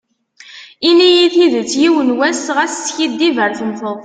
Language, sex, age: Kabyle, female, 19-29